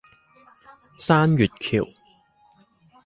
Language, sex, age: Chinese, male, 19-29